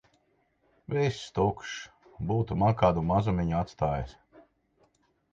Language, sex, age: Latvian, male, 50-59